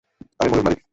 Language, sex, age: Bengali, male, 19-29